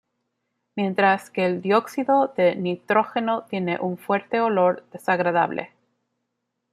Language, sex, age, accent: Spanish, female, 19-29, México